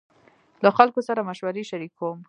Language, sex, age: Pashto, female, 19-29